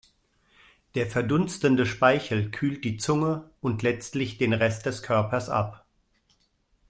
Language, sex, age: German, male, 50-59